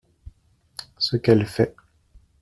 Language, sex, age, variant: French, male, 30-39, Français de métropole